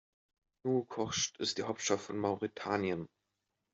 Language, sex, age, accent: German, male, 19-29, Deutschland Deutsch